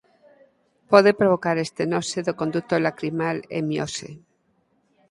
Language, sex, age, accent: Galician, female, 50-59, Normativo (estándar)